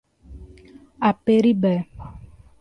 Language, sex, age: Portuguese, female, 19-29